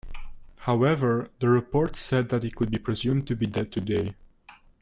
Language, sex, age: English, male, 19-29